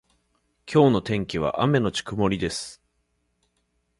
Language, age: Japanese, 40-49